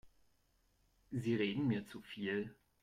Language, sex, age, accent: German, male, 30-39, Deutschland Deutsch